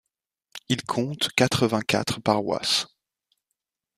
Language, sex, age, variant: French, male, 19-29, Français de métropole